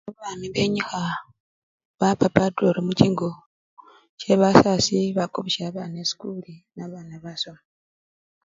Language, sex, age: Luyia, male, 30-39